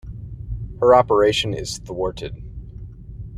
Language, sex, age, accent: English, male, 30-39, United States English